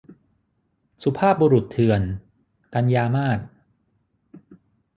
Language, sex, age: Thai, male, 40-49